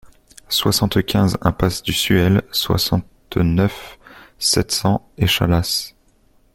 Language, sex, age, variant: French, male, 19-29, Français de métropole